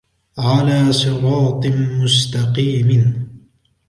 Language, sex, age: Arabic, male, 19-29